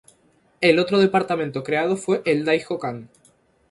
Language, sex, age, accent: Spanish, male, 19-29, España: Islas Canarias